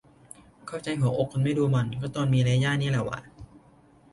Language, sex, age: Thai, male, 19-29